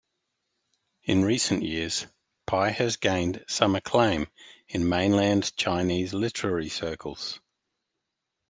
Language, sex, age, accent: English, male, 50-59, Australian English